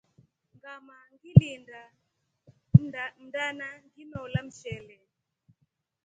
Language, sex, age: Rombo, female, 30-39